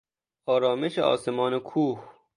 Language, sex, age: Persian, male, under 19